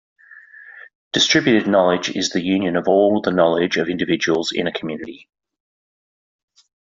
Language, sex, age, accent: English, male, 40-49, Australian English